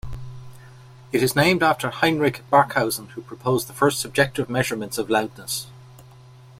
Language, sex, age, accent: English, male, 50-59, Irish English